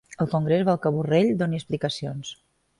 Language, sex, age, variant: Catalan, female, 40-49, Balear